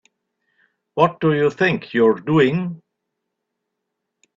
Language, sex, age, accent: English, male, 60-69, England English